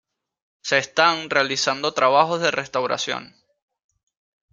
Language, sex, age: Spanish, male, 19-29